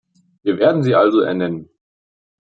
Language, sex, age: German, male, 19-29